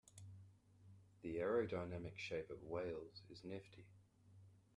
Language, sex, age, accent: English, male, 30-39, Australian English